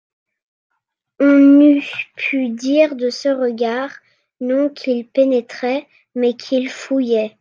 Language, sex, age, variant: French, female, under 19, Français de métropole